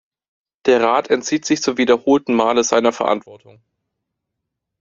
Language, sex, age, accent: German, male, 19-29, Deutschland Deutsch